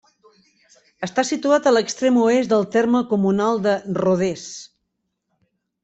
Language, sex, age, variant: Catalan, female, 50-59, Central